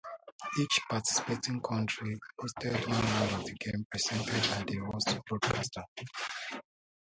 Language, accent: English, United States English